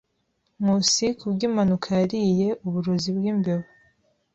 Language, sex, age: Kinyarwanda, female, 19-29